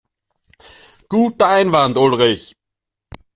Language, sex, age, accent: German, male, 30-39, Österreichisches Deutsch